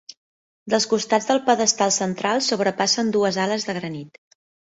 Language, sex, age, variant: Catalan, female, 30-39, Central